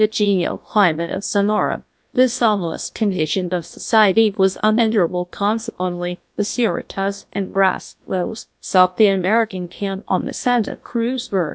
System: TTS, GlowTTS